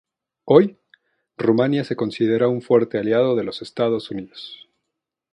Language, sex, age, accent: Spanish, male, 40-49, México